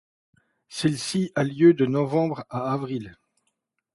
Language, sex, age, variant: French, male, 40-49, Français de métropole